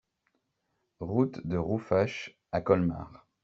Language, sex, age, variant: French, male, 30-39, Français de métropole